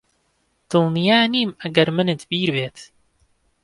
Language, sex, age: Central Kurdish, male, 19-29